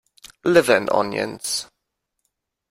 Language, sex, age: English, male, 19-29